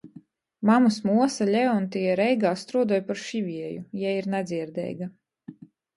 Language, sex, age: Latgalian, female, 30-39